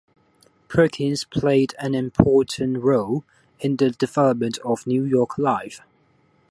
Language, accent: English, Hong Kong English